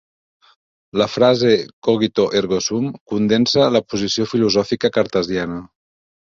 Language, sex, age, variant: Catalan, male, 40-49, Central